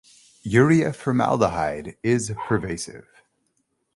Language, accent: English, United States English